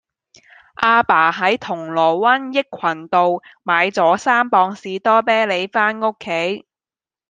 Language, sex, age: Cantonese, female, 19-29